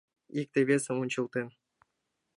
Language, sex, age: Mari, male, 19-29